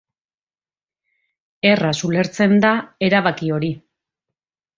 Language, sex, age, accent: Basque, female, 40-49, Mendebalekoa (Araba, Bizkaia, Gipuzkoako mendebaleko herri batzuk)